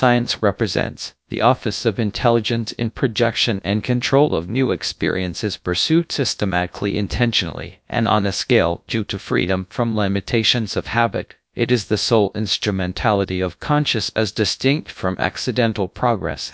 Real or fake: fake